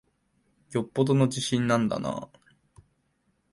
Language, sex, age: Japanese, male, 19-29